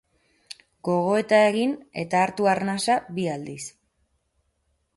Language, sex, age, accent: Basque, female, 30-39, Erdialdekoa edo Nafarra (Gipuzkoa, Nafarroa)